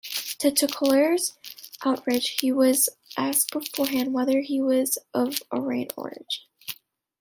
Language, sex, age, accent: English, female, under 19, United States English